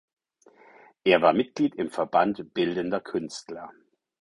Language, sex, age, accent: German, male, 40-49, Deutschland Deutsch